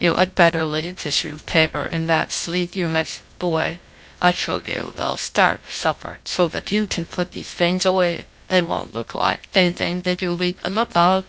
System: TTS, GlowTTS